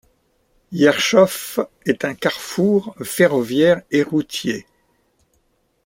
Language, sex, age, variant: French, male, 70-79, Français de métropole